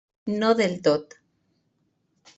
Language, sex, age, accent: Catalan, female, 30-39, valencià